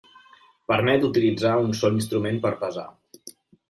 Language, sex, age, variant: Catalan, male, 30-39, Septentrional